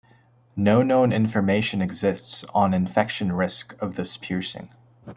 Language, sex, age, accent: English, male, 19-29, United States English